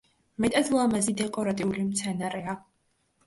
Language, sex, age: Georgian, female, under 19